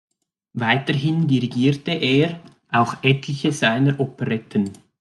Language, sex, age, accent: German, male, 30-39, Schweizerdeutsch